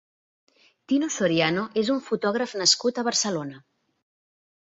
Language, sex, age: Catalan, female, 40-49